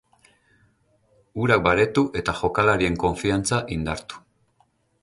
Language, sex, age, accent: Basque, male, 40-49, Mendebalekoa (Araba, Bizkaia, Gipuzkoako mendebaleko herri batzuk)